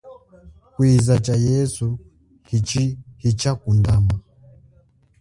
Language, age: Chokwe, 19-29